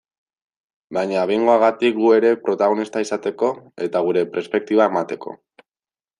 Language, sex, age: Basque, male, 19-29